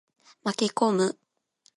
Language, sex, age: Japanese, female, under 19